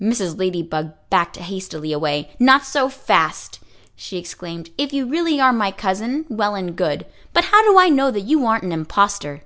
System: none